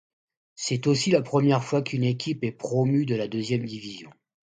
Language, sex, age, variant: French, male, 60-69, Français de métropole